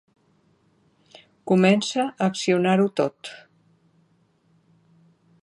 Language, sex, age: Catalan, female, 60-69